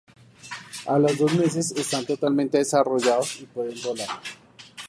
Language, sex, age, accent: Spanish, male, 19-29, Andino-Pacífico: Colombia, Perú, Ecuador, oeste de Bolivia y Venezuela andina